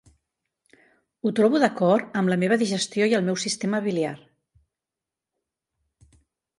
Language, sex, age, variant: Catalan, female, 50-59, Central